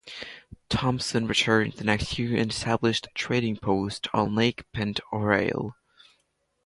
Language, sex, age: English, male, under 19